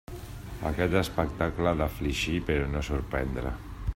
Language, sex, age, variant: Catalan, male, 50-59, Central